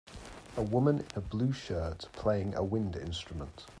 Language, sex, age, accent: English, male, 30-39, England English